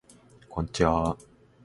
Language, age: Japanese, 19-29